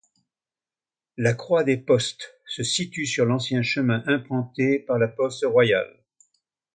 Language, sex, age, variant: French, male, 80-89, Français de métropole